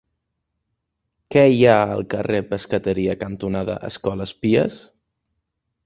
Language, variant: Catalan, Central